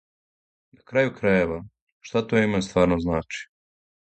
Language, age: Serbian, 19-29